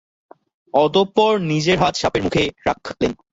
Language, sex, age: Bengali, male, 19-29